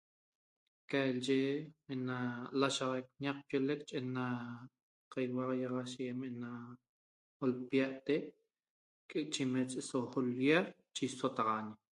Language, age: Toba, 30-39